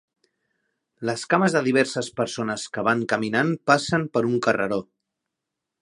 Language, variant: Catalan, Central